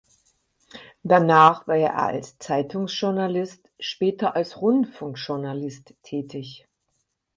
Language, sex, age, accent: German, female, 50-59, Deutschland Deutsch